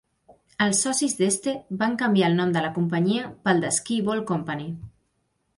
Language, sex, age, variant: Catalan, female, 19-29, Central